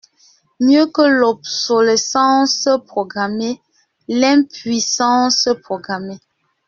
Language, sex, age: French, female, 19-29